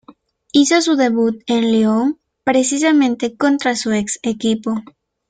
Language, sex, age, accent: Spanish, female, 19-29, América central